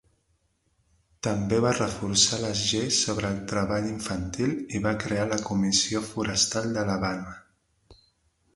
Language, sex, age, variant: Catalan, male, 30-39, Central